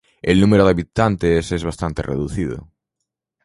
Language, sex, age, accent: Spanish, male, under 19, España: Norte peninsular (Asturias, Castilla y León, Cantabria, País Vasco, Navarra, Aragón, La Rioja, Guadalajara, Cuenca)